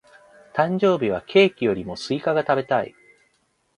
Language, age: Japanese, 40-49